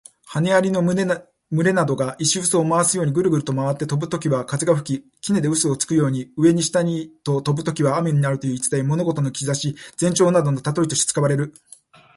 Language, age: Japanese, 40-49